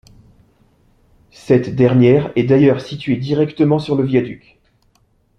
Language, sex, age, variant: French, male, 30-39, Français de métropole